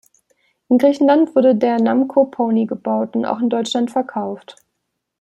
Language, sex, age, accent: German, female, 19-29, Deutschland Deutsch